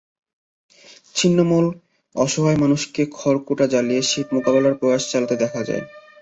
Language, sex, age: Bengali, male, 19-29